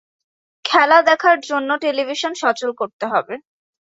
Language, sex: Bengali, female